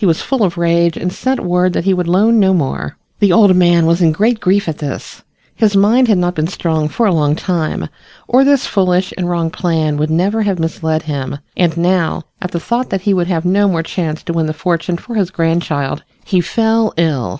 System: none